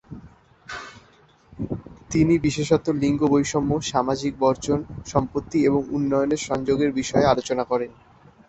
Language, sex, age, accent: Bengali, male, 19-29, Native